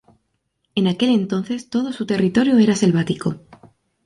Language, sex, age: Spanish, female, 19-29